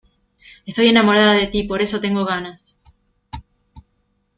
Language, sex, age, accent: Spanish, female, 40-49, Rioplatense: Argentina, Uruguay, este de Bolivia, Paraguay